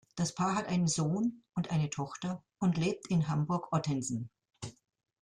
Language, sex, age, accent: German, female, 70-79, Deutschland Deutsch